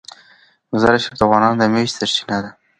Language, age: Pashto, under 19